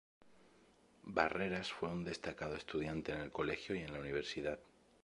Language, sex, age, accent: Spanish, male, 30-39, España: Sur peninsular (Andalucia, Extremadura, Murcia)